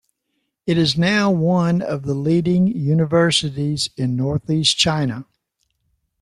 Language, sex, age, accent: English, male, 90+, United States English